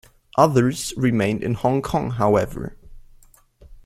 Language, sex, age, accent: English, male, 19-29, Australian English